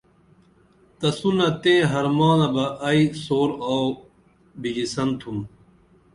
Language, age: Dameli, 40-49